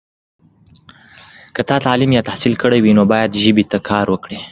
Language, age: Pashto, under 19